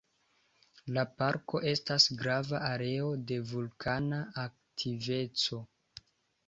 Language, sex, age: Esperanto, male, 19-29